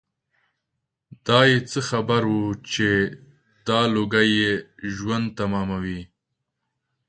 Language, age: Pashto, 30-39